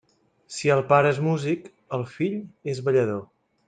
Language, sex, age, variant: Catalan, male, 30-39, Central